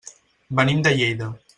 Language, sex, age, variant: Catalan, male, 19-29, Central